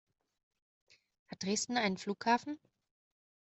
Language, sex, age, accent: German, female, 30-39, Deutschland Deutsch